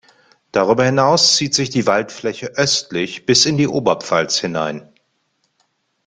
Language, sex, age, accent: German, male, 50-59, Deutschland Deutsch